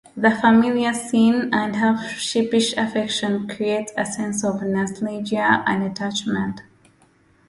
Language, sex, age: English, female, 19-29